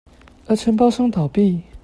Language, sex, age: Chinese, male, 19-29